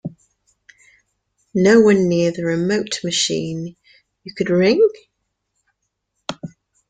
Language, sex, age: English, female, 50-59